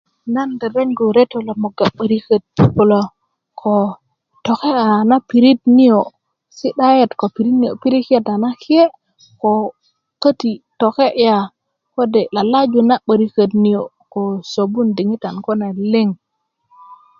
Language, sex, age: Kuku, female, 30-39